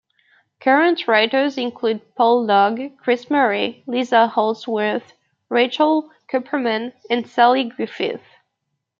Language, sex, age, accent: English, female, 19-29, Canadian English